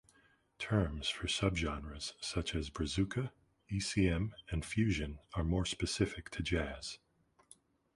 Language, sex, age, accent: English, male, 40-49, United States English